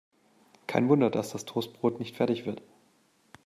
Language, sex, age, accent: German, male, 19-29, Deutschland Deutsch